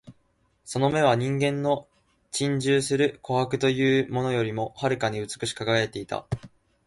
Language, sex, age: Japanese, male, 19-29